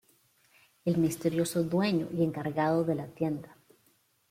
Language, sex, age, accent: Spanish, female, 30-39, América central